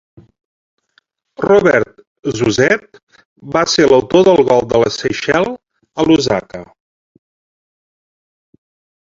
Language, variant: Catalan, Central